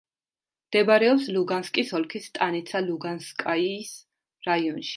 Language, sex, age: Georgian, female, 30-39